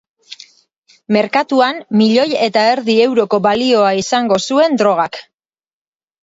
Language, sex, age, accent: Basque, female, 40-49, Mendebalekoa (Araba, Bizkaia, Gipuzkoako mendebaleko herri batzuk)